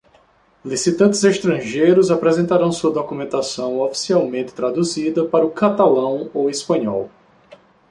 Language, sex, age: Portuguese, male, 40-49